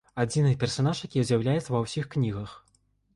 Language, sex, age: Belarusian, male, 19-29